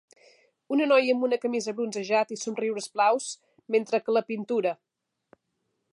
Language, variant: Catalan, Central